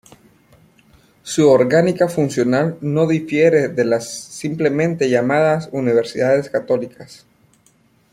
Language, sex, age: Spanish, male, 30-39